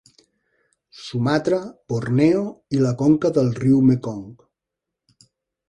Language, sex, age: Catalan, male, 50-59